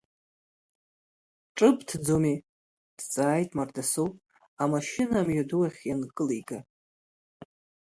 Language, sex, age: Abkhazian, female, under 19